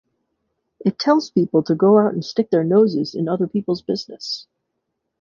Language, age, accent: English, 40-49, United States English